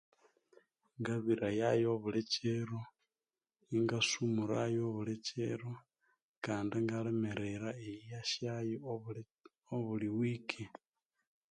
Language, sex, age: Konzo, male, 19-29